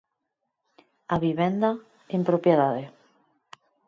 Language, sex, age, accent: Galician, female, 30-39, Normativo (estándar)